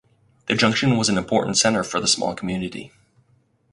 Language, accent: English, United States English